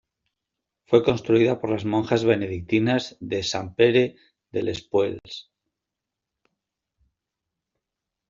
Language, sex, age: Spanish, male, 50-59